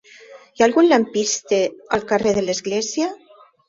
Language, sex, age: Catalan, female, 50-59